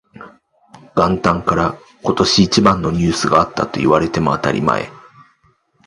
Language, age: Japanese, 30-39